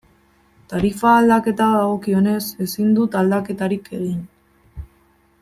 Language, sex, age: Basque, female, 19-29